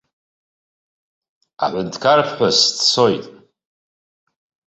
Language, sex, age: Abkhazian, male, 40-49